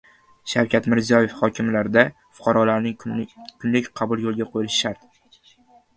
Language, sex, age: Uzbek, male, 19-29